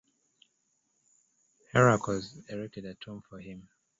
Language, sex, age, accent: English, male, 19-29, United States English